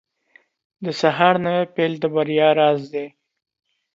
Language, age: Pashto, 30-39